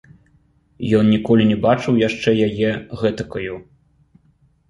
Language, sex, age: Belarusian, male, 30-39